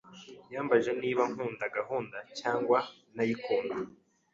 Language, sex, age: Kinyarwanda, male, 19-29